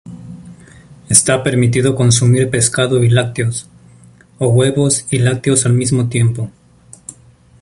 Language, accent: Spanish, Andino-Pacífico: Colombia, Perú, Ecuador, oeste de Bolivia y Venezuela andina